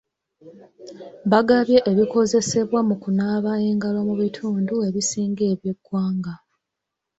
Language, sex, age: Ganda, female, 19-29